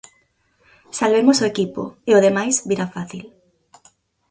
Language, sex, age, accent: Galician, female, 19-29, Normativo (estándar)